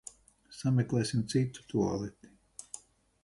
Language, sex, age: Latvian, male, 50-59